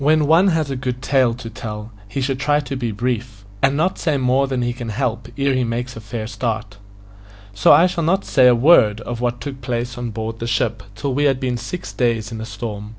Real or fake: real